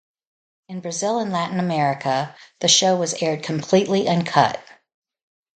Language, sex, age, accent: English, female, 60-69, United States English